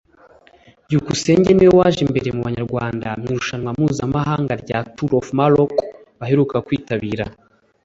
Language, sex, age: Kinyarwanda, male, 19-29